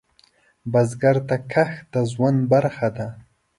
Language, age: Pashto, 19-29